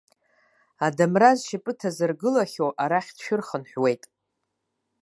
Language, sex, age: Abkhazian, female, 50-59